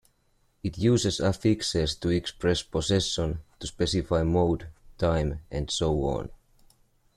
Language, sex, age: English, male, 30-39